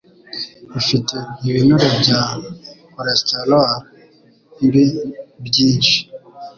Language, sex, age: Kinyarwanda, male, 19-29